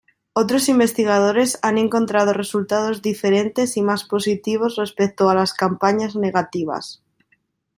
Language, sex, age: Spanish, female, 19-29